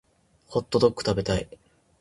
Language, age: Japanese, 19-29